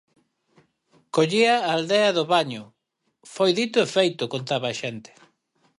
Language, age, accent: Galician, 40-49, Atlántico (seseo e gheada)